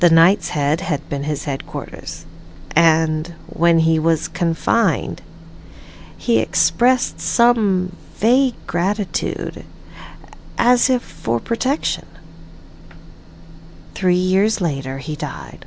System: none